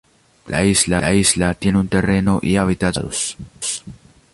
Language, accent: Spanish, Andino-Pacífico: Colombia, Perú, Ecuador, oeste de Bolivia y Venezuela andina